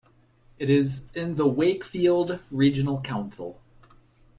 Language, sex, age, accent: English, male, 30-39, United States English